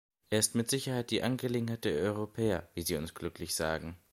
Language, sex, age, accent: German, male, under 19, Deutschland Deutsch